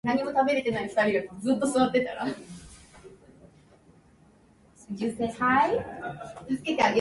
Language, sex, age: Japanese, female, under 19